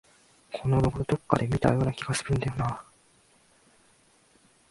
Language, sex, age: Japanese, male, 19-29